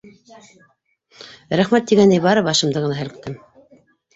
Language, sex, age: Bashkir, female, 60-69